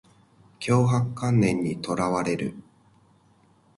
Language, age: Japanese, 30-39